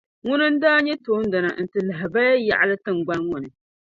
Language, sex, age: Dagbani, female, 30-39